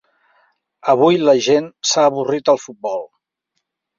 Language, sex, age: Catalan, male, 50-59